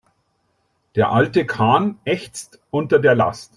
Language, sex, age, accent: German, male, 40-49, Deutschland Deutsch